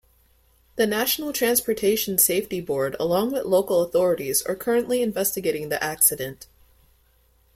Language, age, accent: English, under 19, United States English